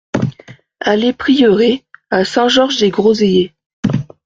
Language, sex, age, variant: French, female, 19-29, Français de métropole